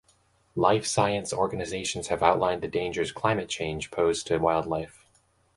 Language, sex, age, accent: English, male, 19-29, United States English